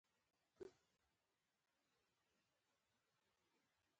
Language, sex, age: Pashto, female, 19-29